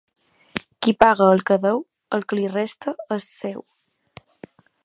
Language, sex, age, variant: Catalan, female, 19-29, Balear